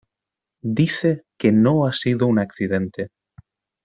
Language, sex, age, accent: Spanish, male, 30-39, España: Centro-Sur peninsular (Madrid, Toledo, Castilla-La Mancha)